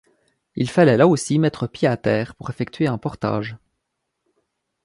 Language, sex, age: French, male, 30-39